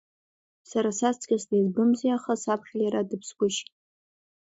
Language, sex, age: Abkhazian, female, 30-39